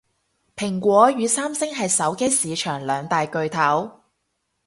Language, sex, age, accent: Cantonese, female, 30-39, 广州音